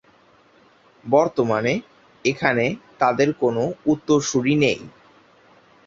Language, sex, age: Bengali, male, under 19